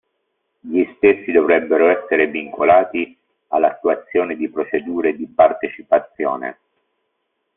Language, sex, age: Italian, male, 50-59